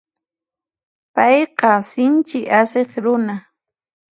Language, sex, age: Puno Quechua, female, 30-39